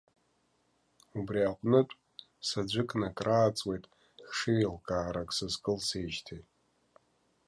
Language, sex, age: Abkhazian, male, 30-39